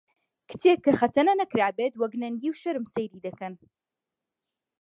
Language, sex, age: Central Kurdish, female, 30-39